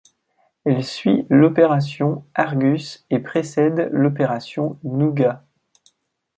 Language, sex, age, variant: French, male, 19-29, Français de métropole